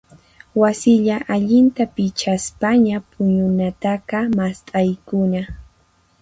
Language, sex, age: Puno Quechua, female, 19-29